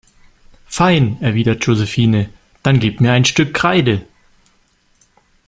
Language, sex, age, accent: German, male, 19-29, Deutschland Deutsch